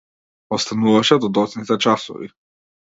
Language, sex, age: Macedonian, male, 19-29